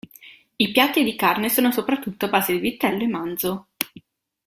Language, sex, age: Italian, female, 19-29